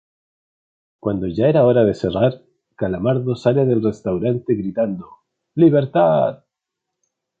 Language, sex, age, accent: Spanish, male, 40-49, Chileno: Chile, Cuyo